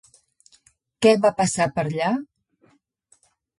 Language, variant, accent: Catalan, Central, central